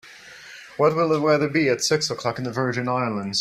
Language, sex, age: English, male, 19-29